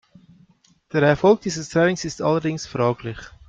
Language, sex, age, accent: German, male, 30-39, Schweizerdeutsch